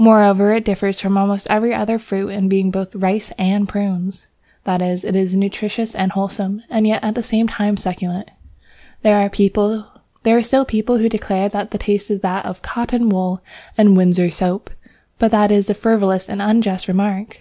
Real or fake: real